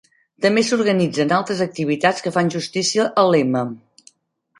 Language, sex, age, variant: Catalan, female, 50-59, Central